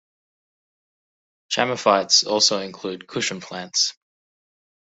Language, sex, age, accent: English, male, 19-29, Australian English